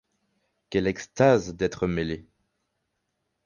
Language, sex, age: French, male, 19-29